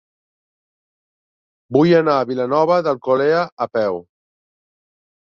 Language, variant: Catalan, Central